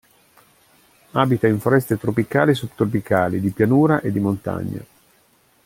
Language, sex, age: Italian, male, 50-59